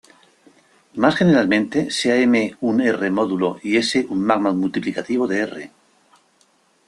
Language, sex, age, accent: Spanish, male, 60-69, España: Centro-Sur peninsular (Madrid, Toledo, Castilla-La Mancha)